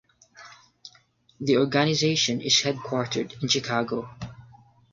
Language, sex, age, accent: English, male, 19-29, United States English; Filipino